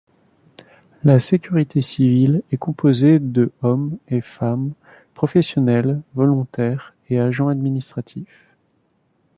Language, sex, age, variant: French, male, 30-39, Français de métropole